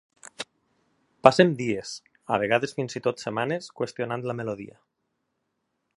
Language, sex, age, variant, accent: Catalan, male, 30-39, Valencià meridional, valencià